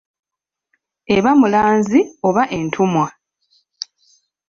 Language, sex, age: Ganda, female, 30-39